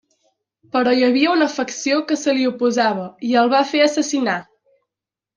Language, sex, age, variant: Catalan, female, under 19, Central